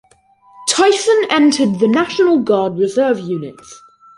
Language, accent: English, England English